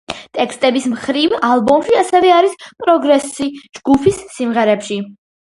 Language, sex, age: Georgian, female, under 19